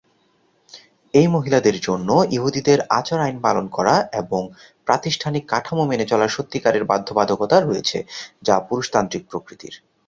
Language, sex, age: Bengali, male, 30-39